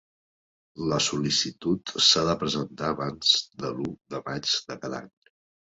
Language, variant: Catalan, Nord-Occidental